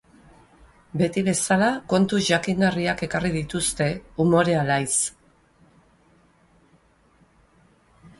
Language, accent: Basque, Mendebalekoa (Araba, Bizkaia, Gipuzkoako mendebaleko herri batzuk)